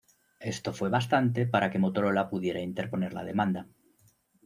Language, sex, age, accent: Spanish, male, 30-39, España: Centro-Sur peninsular (Madrid, Toledo, Castilla-La Mancha)